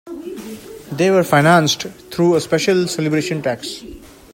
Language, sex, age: English, male, 30-39